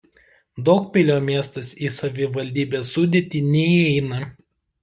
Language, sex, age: Lithuanian, male, 19-29